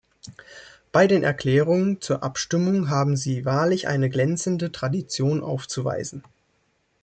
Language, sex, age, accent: German, male, 19-29, Deutschland Deutsch